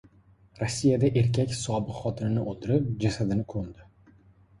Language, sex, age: Uzbek, male, 19-29